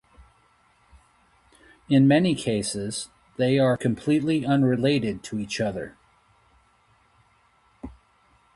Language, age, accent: English, 40-49, United States English